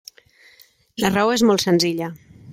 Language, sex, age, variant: Catalan, female, 30-39, Central